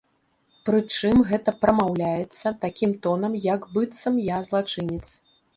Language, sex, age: Belarusian, female, 40-49